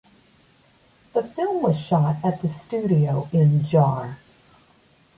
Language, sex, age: English, female, 60-69